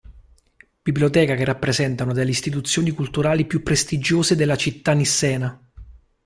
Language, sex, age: Italian, male, 30-39